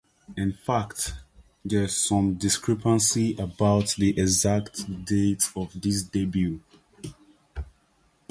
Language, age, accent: English, 19-29, Nigerian